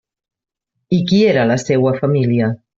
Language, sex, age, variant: Catalan, female, 40-49, Central